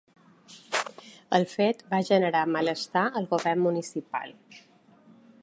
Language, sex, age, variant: Catalan, female, 40-49, Balear